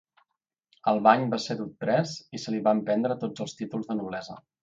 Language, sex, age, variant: Catalan, male, 40-49, Central